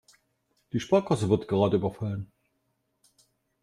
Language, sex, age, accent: German, male, 50-59, Deutschland Deutsch